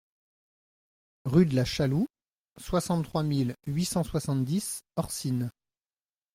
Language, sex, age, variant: French, male, 40-49, Français de métropole